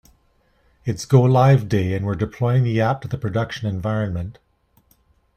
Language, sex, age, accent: English, male, 50-59, Canadian English